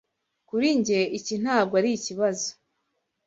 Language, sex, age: Kinyarwanda, female, 19-29